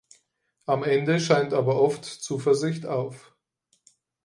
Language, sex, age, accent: German, male, 30-39, Deutschland Deutsch